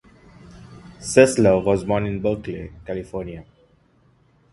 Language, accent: English, India and South Asia (India, Pakistan, Sri Lanka)